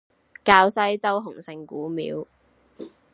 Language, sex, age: Cantonese, female, 19-29